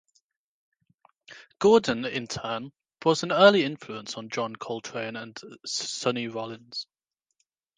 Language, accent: English, England English